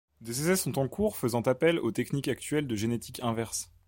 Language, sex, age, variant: French, male, 19-29, Français de métropole